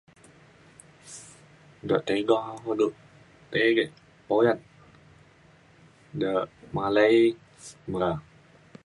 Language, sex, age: Mainstream Kenyah, female, 19-29